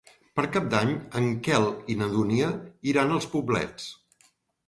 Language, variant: Catalan, Central